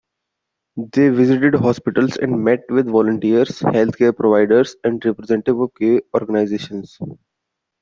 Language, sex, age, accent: English, male, 19-29, India and South Asia (India, Pakistan, Sri Lanka)